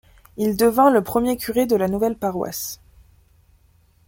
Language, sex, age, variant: French, female, 19-29, Français de métropole